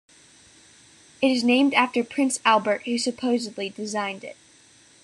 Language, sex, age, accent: English, female, under 19, United States English